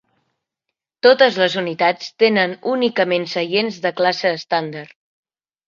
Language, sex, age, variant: Catalan, male, under 19, Central